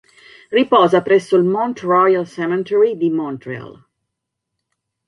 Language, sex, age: Italian, female, 40-49